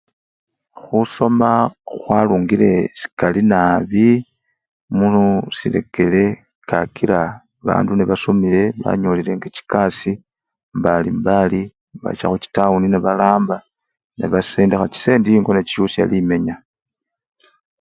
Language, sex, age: Luyia, male, 40-49